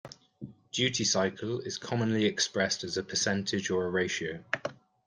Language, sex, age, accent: English, male, 30-39, England English